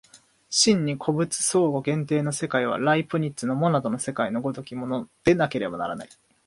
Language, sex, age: Japanese, male, 19-29